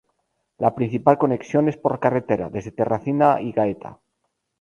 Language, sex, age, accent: Spanish, male, 30-39, España: Norte peninsular (Asturias, Castilla y León, Cantabria, País Vasco, Navarra, Aragón, La Rioja, Guadalajara, Cuenca)